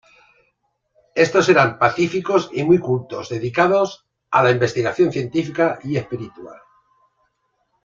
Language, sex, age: Spanish, male, 50-59